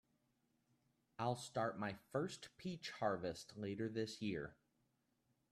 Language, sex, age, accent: English, male, 30-39, United States English